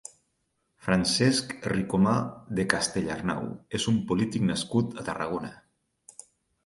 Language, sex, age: Catalan, male, 40-49